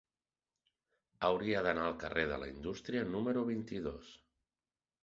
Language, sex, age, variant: Catalan, male, 30-39, Central